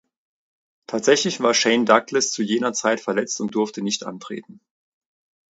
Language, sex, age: German, male, 30-39